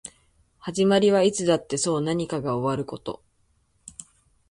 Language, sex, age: Japanese, female, 19-29